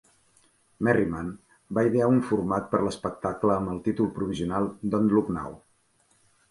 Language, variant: Catalan, Central